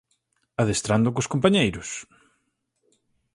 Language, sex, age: Galician, male, 30-39